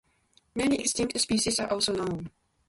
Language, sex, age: English, female, 19-29